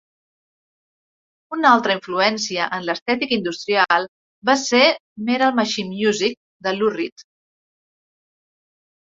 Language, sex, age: Catalan, female, 30-39